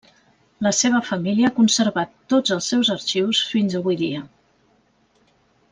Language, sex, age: Catalan, female, 40-49